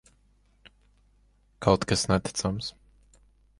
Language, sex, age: Latvian, male, 19-29